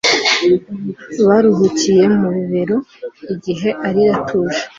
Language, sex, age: Kinyarwanda, female, 19-29